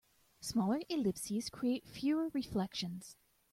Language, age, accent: English, 30-39, United States English